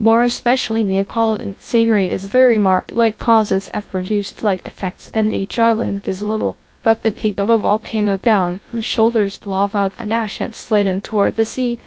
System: TTS, GlowTTS